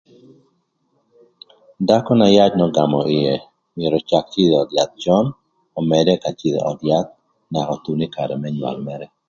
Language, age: Thur, 40-49